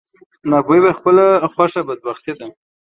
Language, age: Pashto, 19-29